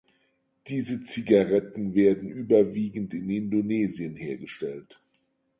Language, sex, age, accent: German, male, 50-59, Deutschland Deutsch